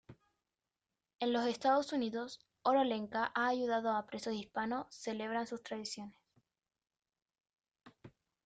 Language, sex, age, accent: Spanish, female, under 19, Chileno: Chile, Cuyo